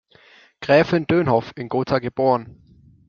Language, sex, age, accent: German, male, 19-29, Deutschland Deutsch